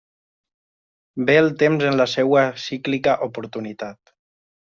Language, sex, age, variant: Catalan, male, 19-29, Nord-Occidental